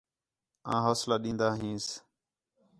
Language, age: Khetrani, 19-29